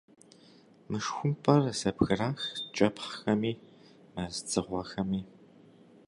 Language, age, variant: Kabardian, 19-29, Адыгэбзэ (Къэбэрдей, Кирил, псоми зэдай)